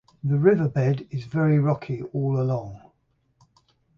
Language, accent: English, England English